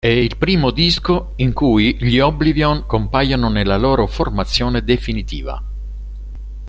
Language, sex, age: Italian, male, 60-69